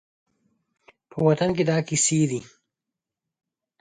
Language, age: Pashto, 19-29